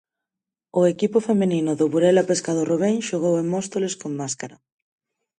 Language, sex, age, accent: Galician, female, 19-29, Normativo (estándar)